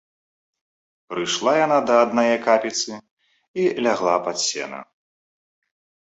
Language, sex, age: Belarusian, male, 30-39